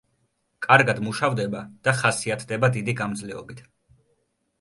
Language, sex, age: Georgian, male, 19-29